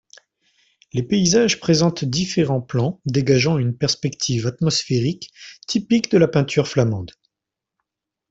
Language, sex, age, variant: French, male, 40-49, Français de métropole